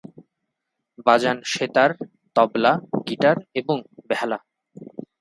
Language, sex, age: Bengali, male, 30-39